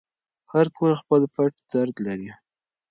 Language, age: Pashto, 19-29